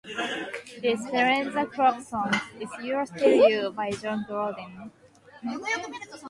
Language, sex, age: English, female, 19-29